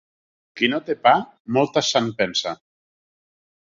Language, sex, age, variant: Catalan, male, 40-49, Central